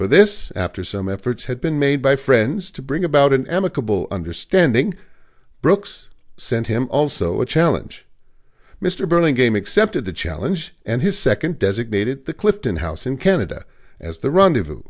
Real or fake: real